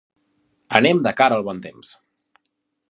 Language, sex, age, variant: Catalan, male, 30-39, Central